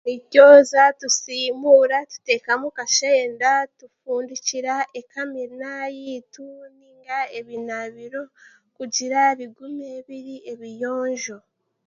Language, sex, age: Chiga, female, 19-29